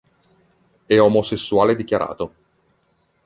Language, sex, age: Italian, male, 30-39